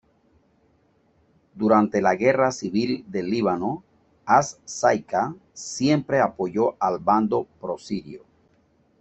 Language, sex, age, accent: Spanish, male, 40-49, Caribe: Cuba, Venezuela, Puerto Rico, República Dominicana, Panamá, Colombia caribeña, México caribeño, Costa del golfo de México